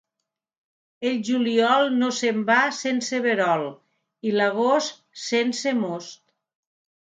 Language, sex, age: Catalan, female, 50-59